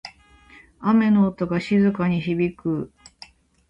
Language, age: Japanese, 30-39